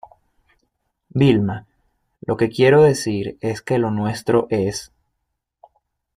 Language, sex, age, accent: Spanish, male, 30-39, Caribe: Cuba, Venezuela, Puerto Rico, República Dominicana, Panamá, Colombia caribeña, México caribeño, Costa del golfo de México